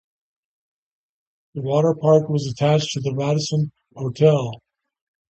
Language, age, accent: English, 60-69, United States English